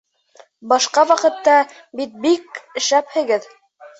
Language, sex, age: Bashkir, male, under 19